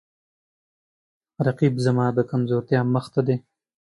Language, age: Pashto, 19-29